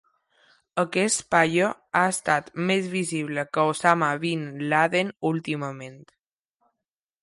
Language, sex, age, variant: Catalan, male, under 19, Balear